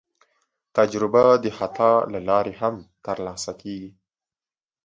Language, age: Pashto, 19-29